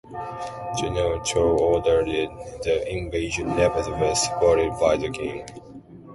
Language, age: English, under 19